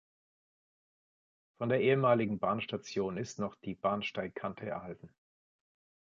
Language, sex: German, male